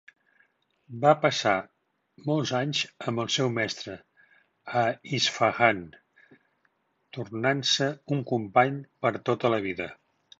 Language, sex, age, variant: Catalan, male, 50-59, Central